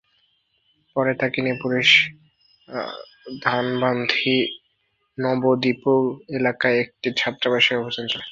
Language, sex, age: Bengali, male, 19-29